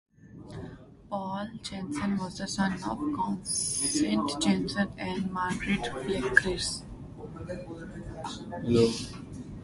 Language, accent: English, India and South Asia (India, Pakistan, Sri Lanka)